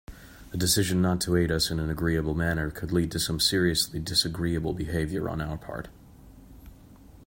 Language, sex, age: English, male, 19-29